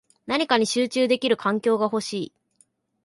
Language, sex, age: Japanese, male, 19-29